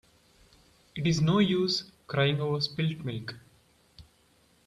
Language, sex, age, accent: English, male, 19-29, India and South Asia (India, Pakistan, Sri Lanka)